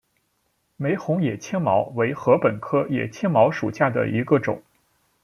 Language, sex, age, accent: Chinese, male, 19-29, 出生地：山东省